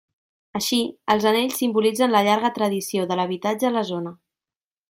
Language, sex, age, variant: Catalan, female, 19-29, Central